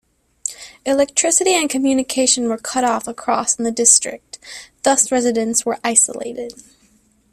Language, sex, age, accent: English, female, under 19, United States English